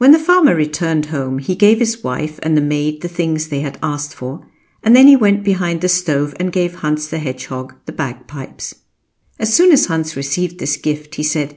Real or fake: real